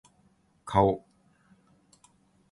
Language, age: Japanese, 60-69